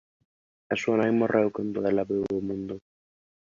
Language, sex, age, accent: Galician, male, 19-29, Normativo (estándar)